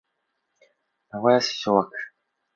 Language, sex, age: Japanese, male, 19-29